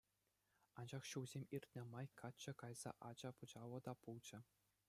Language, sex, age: Chuvash, male, under 19